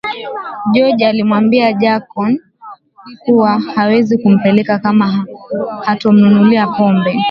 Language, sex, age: Swahili, female, 19-29